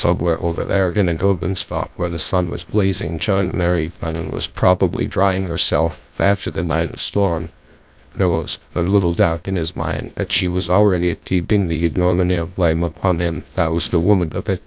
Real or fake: fake